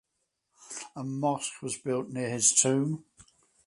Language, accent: English, England English